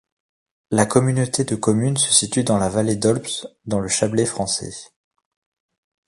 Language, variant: French, Français de métropole